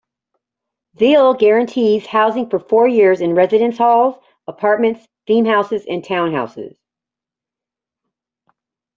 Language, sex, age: English, female, 40-49